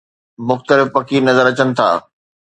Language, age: Sindhi, 40-49